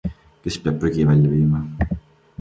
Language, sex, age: Estonian, male, 19-29